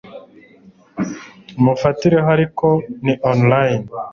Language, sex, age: Kinyarwanda, male, 19-29